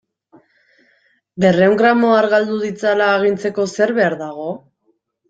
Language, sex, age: Basque, female, 19-29